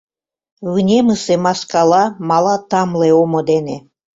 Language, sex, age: Mari, female, 70-79